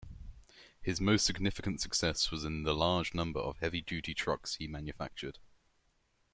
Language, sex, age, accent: English, male, under 19, England English